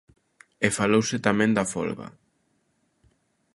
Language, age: Galician, 19-29